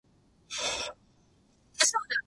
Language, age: Japanese, 30-39